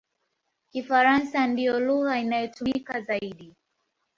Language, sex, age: Swahili, female, 19-29